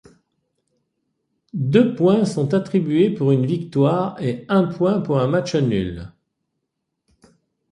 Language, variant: French, Français de métropole